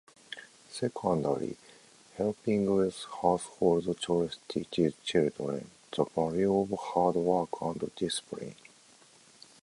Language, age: English, 50-59